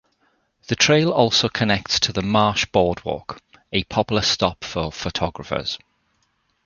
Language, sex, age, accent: English, male, 40-49, Welsh English